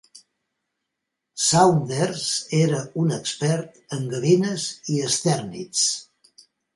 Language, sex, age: Catalan, male, 80-89